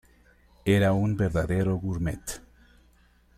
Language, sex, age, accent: Spanish, male, 50-59, México